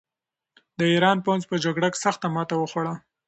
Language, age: Pashto, 30-39